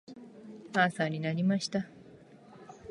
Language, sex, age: Japanese, female, 19-29